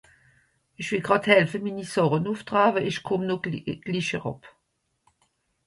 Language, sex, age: Swiss German, female, 60-69